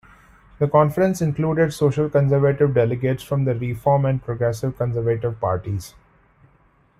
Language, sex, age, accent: English, male, 30-39, India and South Asia (India, Pakistan, Sri Lanka)